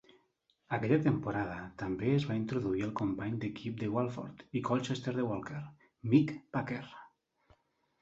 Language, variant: Catalan, Nord-Occidental